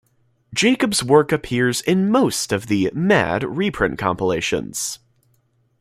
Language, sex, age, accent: English, male, under 19, United States English